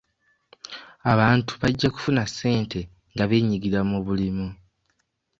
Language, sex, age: Ganda, male, 19-29